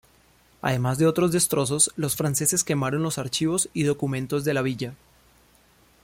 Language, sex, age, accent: Spanish, male, 30-39, Andino-Pacífico: Colombia, Perú, Ecuador, oeste de Bolivia y Venezuela andina